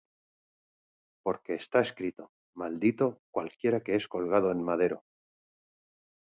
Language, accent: Spanish, España: Centro-Sur peninsular (Madrid, Toledo, Castilla-La Mancha)